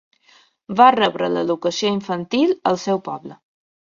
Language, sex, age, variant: Catalan, female, 30-39, Balear